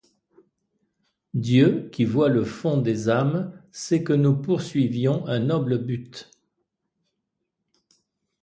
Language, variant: French, Français de métropole